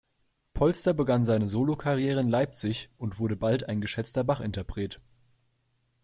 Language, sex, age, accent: German, male, 19-29, Deutschland Deutsch